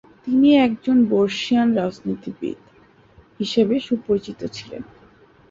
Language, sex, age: Bengali, female, 19-29